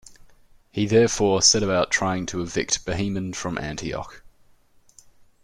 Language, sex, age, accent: English, male, 19-29, Australian English